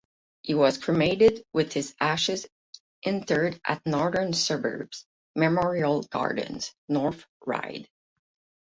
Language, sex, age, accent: English, female, 30-39, United States English; Canadian English